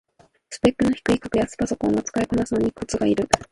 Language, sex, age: Japanese, female, 19-29